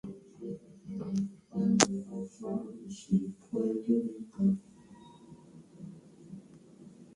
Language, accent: English, United States English